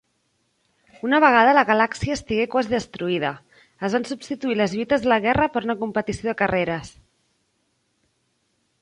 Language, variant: Catalan, Central